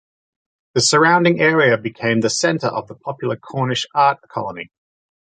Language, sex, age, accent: English, male, 30-39, Australian English